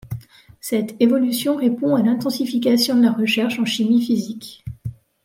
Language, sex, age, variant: French, female, 40-49, Français de métropole